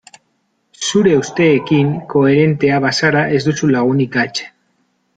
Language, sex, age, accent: Basque, male, 30-39, Mendebalekoa (Araba, Bizkaia, Gipuzkoako mendebaleko herri batzuk)